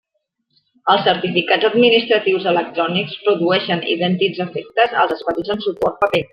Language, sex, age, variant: Catalan, female, 40-49, Central